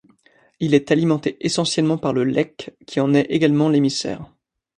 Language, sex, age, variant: French, male, 19-29, Français de métropole